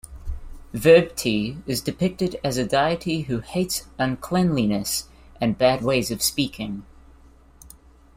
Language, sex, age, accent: English, male, 19-29, New Zealand English